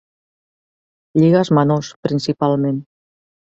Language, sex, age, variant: Catalan, female, 40-49, Central